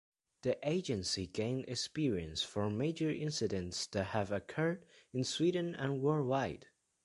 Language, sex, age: English, male, under 19